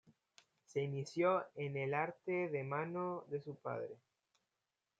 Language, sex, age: Spanish, male, 19-29